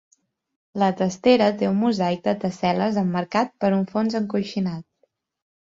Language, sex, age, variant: Catalan, female, 19-29, Central